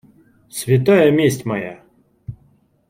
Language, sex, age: Russian, male, 30-39